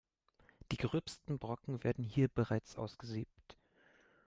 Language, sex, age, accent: German, male, under 19, Deutschland Deutsch